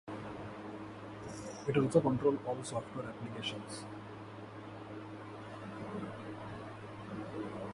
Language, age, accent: English, 19-29, India and South Asia (India, Pakistan, Sri Lanka)